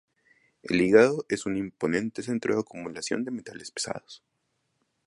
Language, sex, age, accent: Spanish, male, 19-29, Andino-Pacífico: Colombia, Perú, Ecuador, oeste de Bolivia y Venezuela andina